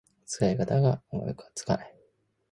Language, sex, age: Japanese, male, 19-29